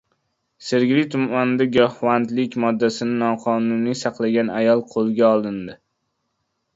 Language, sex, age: Uzbek, male, under 19